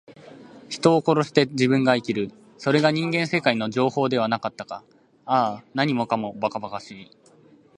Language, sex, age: Japanese, male, 19-29